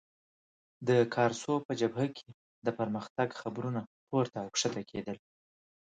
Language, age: Pashto, 30-39